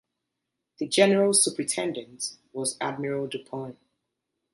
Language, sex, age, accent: English, female, 30-39, England English